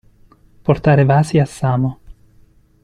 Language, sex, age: Italian, male, 30-39